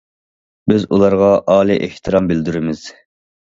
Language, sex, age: Uyghur, male, 30-39